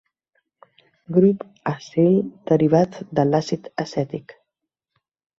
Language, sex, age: Catalan, female, 40-49